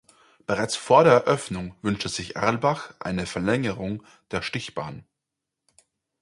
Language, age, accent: German, 19-29, Österreichisches Deutsch